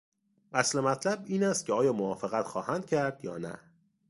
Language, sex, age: Persian, male, 30-39